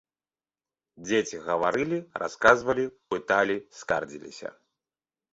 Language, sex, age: Belarusian, male, 19-29